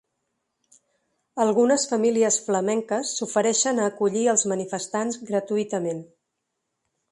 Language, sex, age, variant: Catalan, female, 40-49, Central